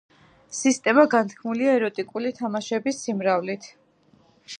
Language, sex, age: Georgian, female, 19-29